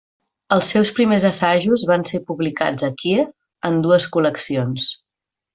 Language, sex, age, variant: Catalan, female, 30-39, Central